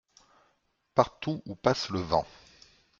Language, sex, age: French, male, 50-59